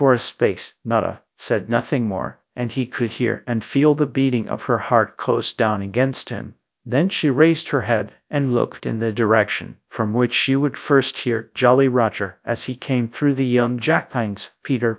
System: TTS, GradTTS